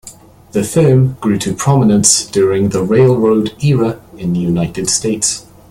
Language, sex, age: English, male, 19-29